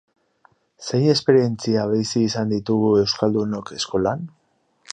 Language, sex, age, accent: Basque, male, 40-49, Mendebalekoa (Araba, Bizkaia, Gipuzkoako mendebaleko herri batzuk)